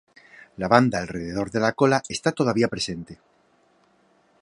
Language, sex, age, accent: Spanish, male, 40-49, España: Norte peninsular (Asturias, Castilla y León, Cantabria, País Vasco, Navarra, Aragón, La Rioja, Guadalajara, Cuenca)